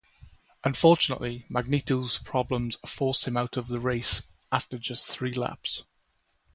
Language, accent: English, Welsh English